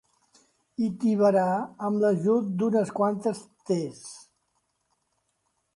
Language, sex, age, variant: Catalan, male, 70-79, Central